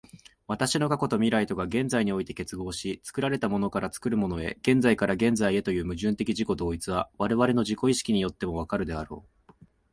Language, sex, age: Japanese, male, 19-29